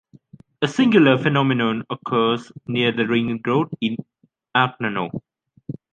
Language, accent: English, United States English